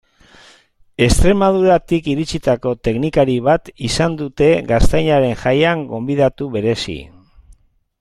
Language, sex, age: Basque, male, 60-69